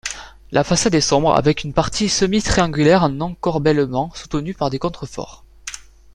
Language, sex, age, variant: French, male, 19-29, Français de métropole